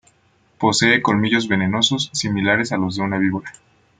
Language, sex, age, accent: Spanish, male, 30-39, México